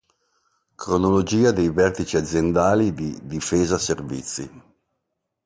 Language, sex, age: Italian, male, 50-59